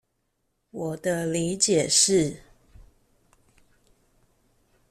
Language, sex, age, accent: Chinese, female, 40-49, 出生地：臺南市